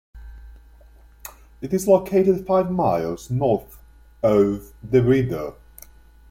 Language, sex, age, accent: English, male, 30-39, England English